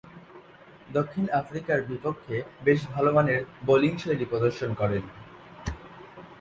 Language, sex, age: Bengali, male, under 19